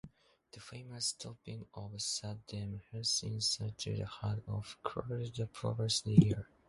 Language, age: English, under 19